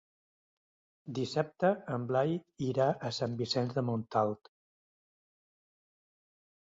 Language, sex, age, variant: Catalan, male, 60-69, Central